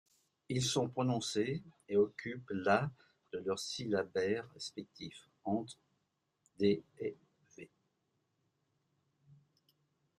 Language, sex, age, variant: French, male, 70-79, Français de métropole